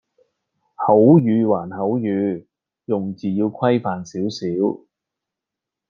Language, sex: Cantonese, male